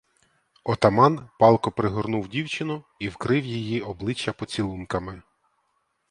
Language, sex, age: Ukrainian, male, 30-39